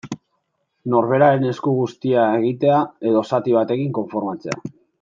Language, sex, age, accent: Basque, male, 19-29, Mendebalekoa (Araba, Bizkaia, Gipuzkoako mendebaleko herri batzuk)